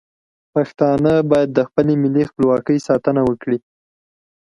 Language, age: Pashto, 19-29